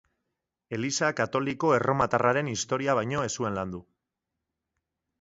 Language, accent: Basque, Mendebalekoa (Araba, Bizkaia, Gipuzkoako mendebaleko herri batzuk)